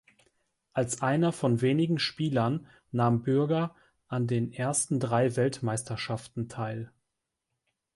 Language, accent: German, Deutschland Deutsch